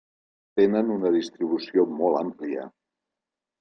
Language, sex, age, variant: Catalan, male, 60-69, Central